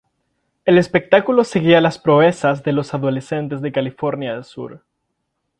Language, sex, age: Spanish, female, 19-29